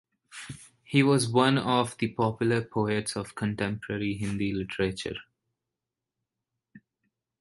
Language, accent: English, India and South Asia (India, Pakistan, Sri Lanka)